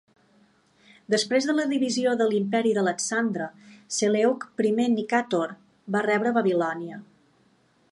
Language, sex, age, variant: Catalan, female, 40-49, Balear